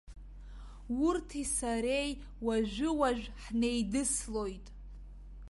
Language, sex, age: Abkhazian, female, under 19